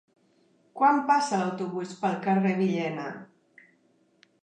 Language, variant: Catalan, Central